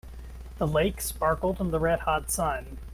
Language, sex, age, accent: English, male, 19-29, United States English